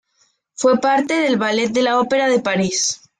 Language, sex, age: Spanish, female, 19-29